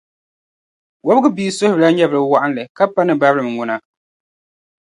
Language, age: Dagbani, 19-29